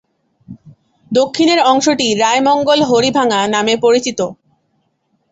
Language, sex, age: Bengali, female, under 19